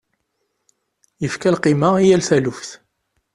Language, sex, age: Kabyle, male, 30-39